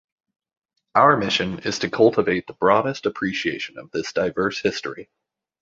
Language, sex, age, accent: English, male, 19-29, United States English